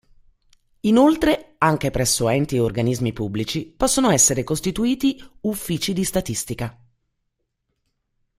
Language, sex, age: Italian, female, 40-49